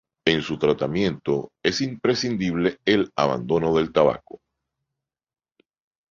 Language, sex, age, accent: Spanish, male, 60-69, Caribe: Cuba, Venezuela, Puerto Rico, República Dominicana, Panamá, Colombia caribeña, México caribeño, Costa del golfo de México